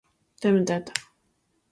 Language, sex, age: English, female, 19-29